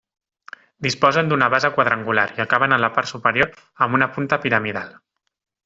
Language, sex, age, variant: Catalan, male, 30-39, Central